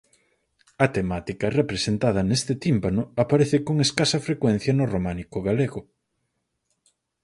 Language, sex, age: Galician, male, 30-39